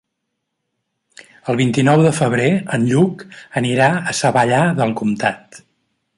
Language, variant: Catalan, Central